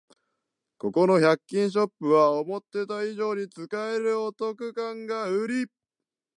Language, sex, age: Japanese, male, 19-29